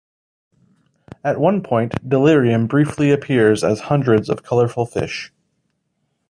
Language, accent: English, United States English